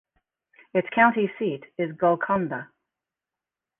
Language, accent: English, United States English